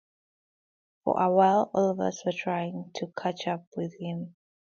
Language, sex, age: English, female, 19-29